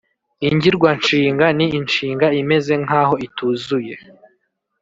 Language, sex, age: Kinyarwanda, male, 19-29